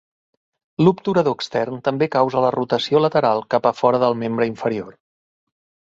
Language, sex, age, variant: Catalan, male, 40-49, Central